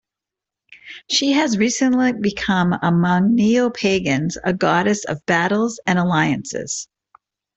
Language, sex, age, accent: English, female, 50-59, United States English